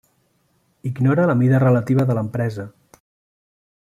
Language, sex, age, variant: Catalan, male, 40-49, Central